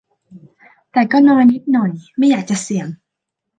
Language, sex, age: Thai, female, 19-29